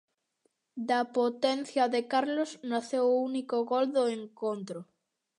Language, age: Galician, under 19